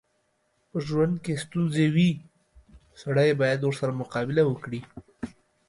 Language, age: Pashto, 19-29